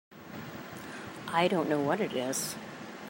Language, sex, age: English, female, 60-69